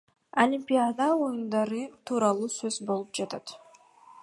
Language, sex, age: Kyrgyz, female, under 19